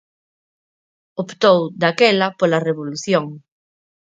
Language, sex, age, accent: Galician, female, 40-49, Normativo (estándar)